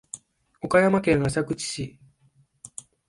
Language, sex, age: Japanese, male, 19-29